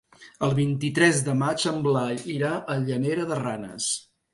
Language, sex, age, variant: Catalan, male, 50-59, Central